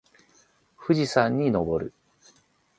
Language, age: Japanese, 40-49